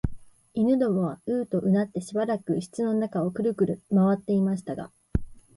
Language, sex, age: Japanese, female, 19-29